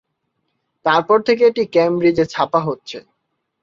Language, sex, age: Bengali, male, 19-29